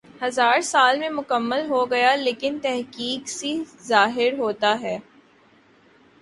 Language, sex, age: Urdu, female, 19-29